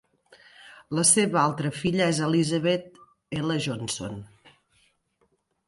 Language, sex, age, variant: Catalan, female, 40-49, Central